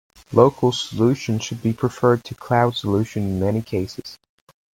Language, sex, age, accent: English, male, under 19, Canadian English